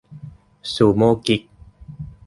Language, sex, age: Thai, male, 30-39